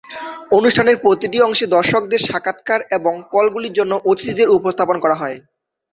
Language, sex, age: Bengali, male, 19-29